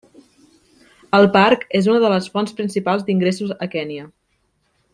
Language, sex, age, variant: Catalan, female, 19-29, Central